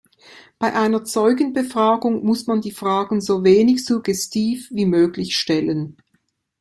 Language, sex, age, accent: German, female, 50-59, Schweizerdeutsch